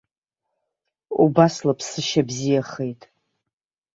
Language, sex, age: Abkhazian, female, 30-39